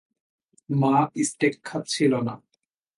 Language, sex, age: Bengali, male, 19-29